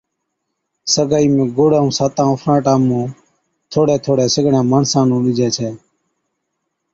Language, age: Od, 30-39